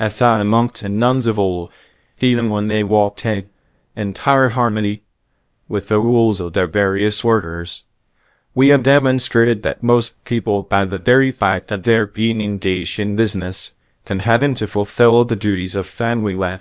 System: TTS, VITS